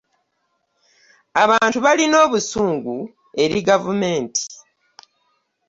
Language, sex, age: Ganda, female, 50-59